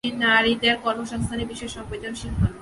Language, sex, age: Bengali, female, 19-29